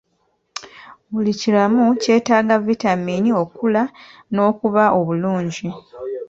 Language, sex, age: Ganda, female, 30-39